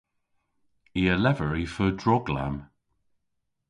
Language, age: Cornish, 50-59